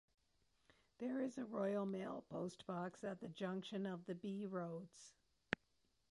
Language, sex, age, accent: English, female, 60-69, Canadian English